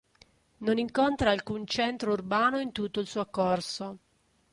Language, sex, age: Italian, female, 50-59